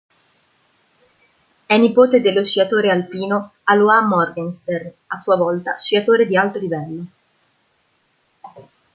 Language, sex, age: Italian, female, 19-29